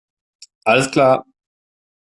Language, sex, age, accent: German, male, 19-29, Deutschland Deutsch